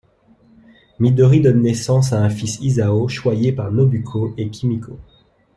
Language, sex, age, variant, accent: French, male, 19-29, Français des départements et régions d'outre-mer, Français de Guadeloupe